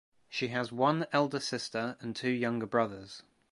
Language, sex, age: English, male, 19-29